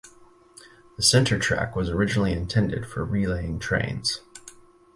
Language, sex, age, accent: English, male, 30-39, United States English